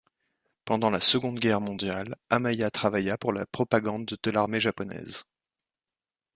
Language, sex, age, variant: French, male, 19-29, Français de métropole